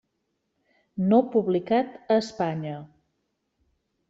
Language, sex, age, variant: Catalan, female, 40-49, Central